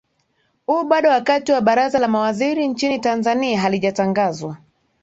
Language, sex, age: Swahili, female, 30-39